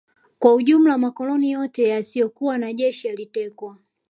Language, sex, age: Swahili, male, 19-29